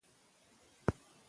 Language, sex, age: Pashto, female, 19-29